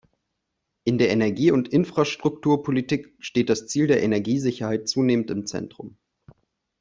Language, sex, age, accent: German, male, 19-29, Deutschland Deutsch